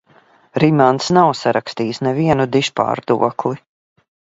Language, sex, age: Latvian, female, 50-59